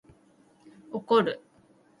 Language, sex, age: Japanese, female, 30-39